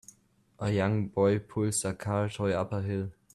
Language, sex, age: English, male, under 19